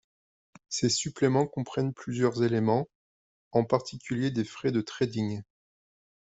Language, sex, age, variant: French, male, 30-39, Français de métropole